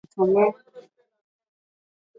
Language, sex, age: Swahili, female, 19-29